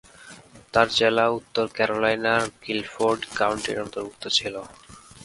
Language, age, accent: Bengali, 19-29, প্রমিত